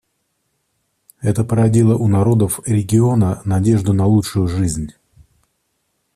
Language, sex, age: Russian, male, 30-39